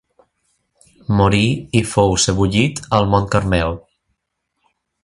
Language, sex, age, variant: Catalan, male, 19-29, Central